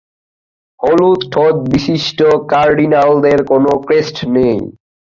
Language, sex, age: Bengali, male, 19-29